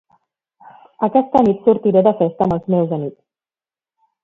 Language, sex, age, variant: Catalan, female, 40-49, Central